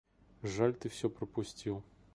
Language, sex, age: Russian, male, 30-39